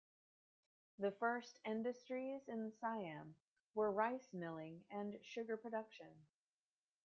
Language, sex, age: English, female, 40-49